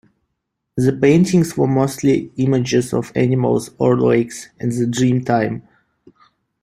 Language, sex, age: English, male, 19-29